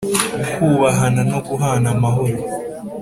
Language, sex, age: Kinyarwanda, male, 19-29